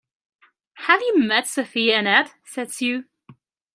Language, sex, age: English, female, 19-29